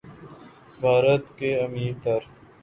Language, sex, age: Urdu, male, 19-29